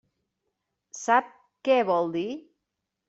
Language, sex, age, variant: Catalan, female, 40-49, Central